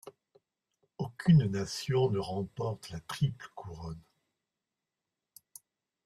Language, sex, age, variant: French, male, 60-69, Français de métropole